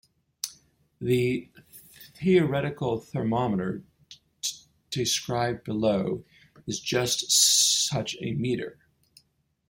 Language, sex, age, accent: English, male, 50-59, United States English